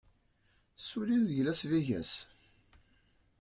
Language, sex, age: Kabyle, male, 19-29